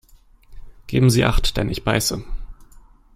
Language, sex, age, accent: German, male, 19-29, Deutschland Deutsch